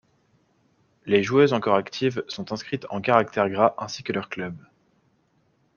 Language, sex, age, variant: French, male, 19-29, Français de métropole